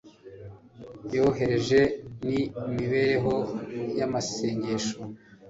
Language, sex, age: Kinyarwanda, male, 40-49